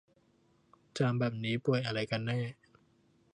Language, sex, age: Thai, male, under 19